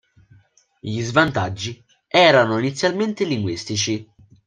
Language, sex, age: Italian, male, 19-29